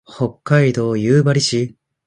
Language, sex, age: Japanese, male, 19-29